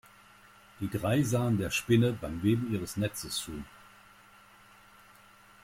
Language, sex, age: German, male, 60-69